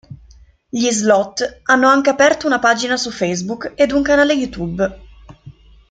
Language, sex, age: Italian, female, 19-29